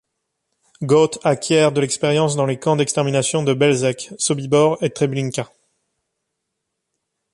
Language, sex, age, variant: French, male, 19-29, Français de métropole